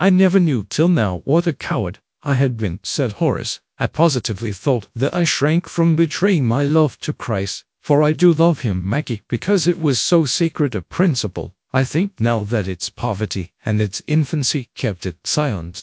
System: TTS, GradTTS